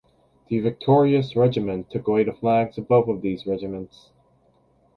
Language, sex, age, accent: English, male, under 19, United States English